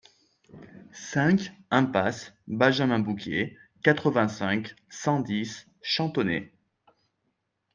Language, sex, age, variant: French, male, 30-39, Français de métropole